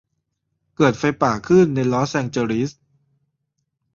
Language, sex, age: Thai, male, 30-39